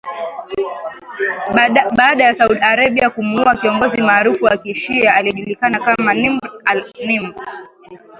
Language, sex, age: Swahili, female, 19-29